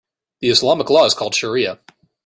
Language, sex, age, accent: English, male, 19-29, United States English